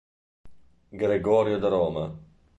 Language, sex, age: Italian, male, 50-59